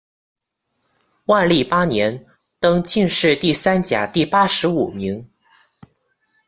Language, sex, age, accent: Chinese, male, under 19, 出生地：江西省